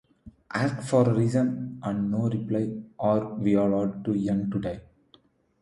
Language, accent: English, India and South Asia (India, Pakistan, Sri Lanka)